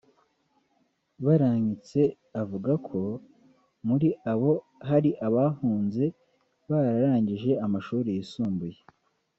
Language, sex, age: Kinyarwanda, male, under 19